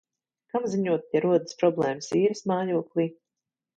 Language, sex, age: Latvian, female, 30-39